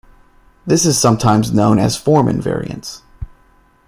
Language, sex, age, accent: English, male, 30-39, United States English